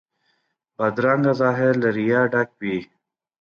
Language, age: Pashto, 30-39